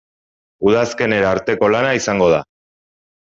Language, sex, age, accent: Basque, male, 30-39, Erdialdekoa edo Nafarra (Gipuzkoa, Nafarroa)